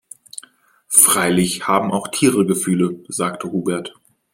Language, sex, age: German, male, 19-29